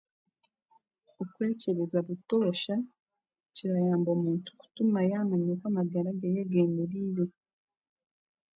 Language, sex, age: Chiga, female, 19-29